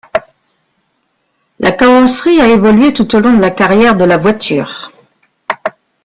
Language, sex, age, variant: French, female, 50-59, Français de métropole